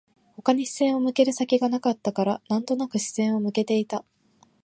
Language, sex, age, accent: Japanese, female, 19-29, 標準語